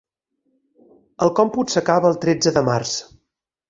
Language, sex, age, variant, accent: Catalan, male, 30-39, Balear, mallorquí